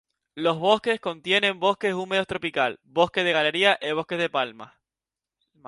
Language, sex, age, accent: Spanish, male, 19-29, España: Islas Canarias